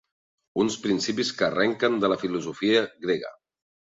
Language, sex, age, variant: Catalan, male, 40-49, Central